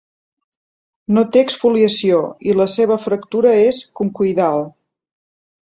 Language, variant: Catalan, Central